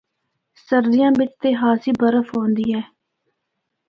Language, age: Northern Hindko, 19-29